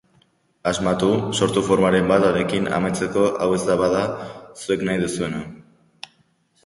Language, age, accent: Basque, under 19, Erdialdekoa edo Nafarra (Gipuzkoa, Nafarroa)